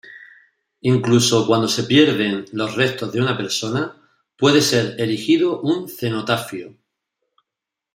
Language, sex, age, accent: Spanish, male, 50-59, España: Sur peninsular (Andalucia, Extremadura, Murcia)